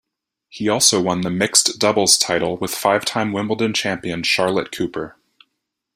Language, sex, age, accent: English, male, 19-29, United States English